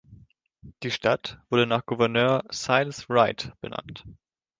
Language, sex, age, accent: German, male, 19-29, Deutschland Deutsch